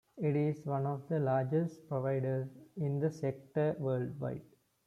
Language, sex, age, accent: English, male, 19-29, India and South Asia (India, Pakistan, Sri Lanka)